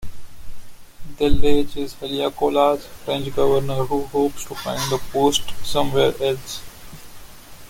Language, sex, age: English, male, 19-29